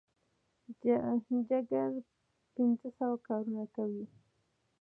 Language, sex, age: Pashto, female, under 19